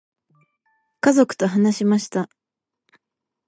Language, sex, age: Japanese, female, 19-29